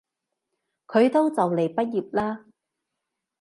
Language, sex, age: Cantonese, female, 30-39